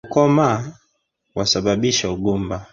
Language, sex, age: Swahili, male, 30-39